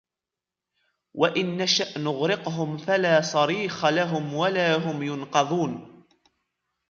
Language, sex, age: Arabic, male, 19-29